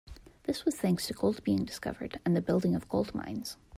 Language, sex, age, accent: English, female, 30-39, United States English